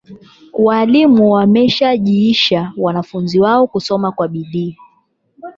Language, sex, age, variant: Swahili, female, 19-29, Kiswahili cha Bara ya Tanzania